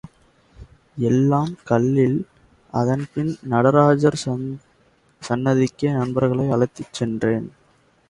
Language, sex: Tamil, male